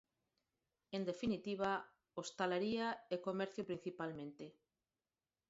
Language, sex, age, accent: Galician, female, 50-59, Normativo (estándar)